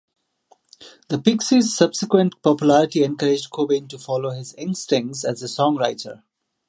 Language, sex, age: English, male, 40-49